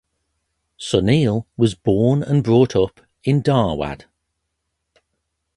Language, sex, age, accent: English, male, 40-49, England English